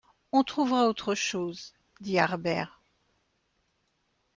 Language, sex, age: French, female, 60-69